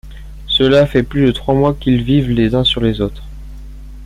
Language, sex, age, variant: French, male, under 19, Français de métropole